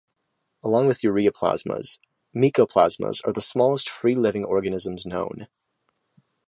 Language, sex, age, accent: English, male, 19-29, United States English